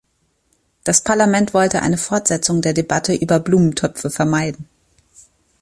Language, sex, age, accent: German, female, 30-39, Deutschland Deutsch